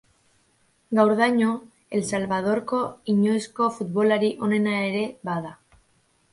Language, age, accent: Basque, 19-29, Mendebalekoa (Araba, Bizkaia, Gipuzkoako mendebaleko herri batzuk)